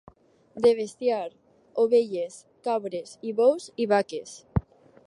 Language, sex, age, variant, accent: Catalan, female, under 19, Alacantí, valencià